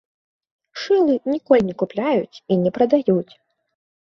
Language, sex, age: Belarusian, female, 19-29